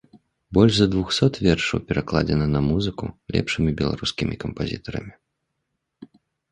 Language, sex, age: Belarusian, male, 30-39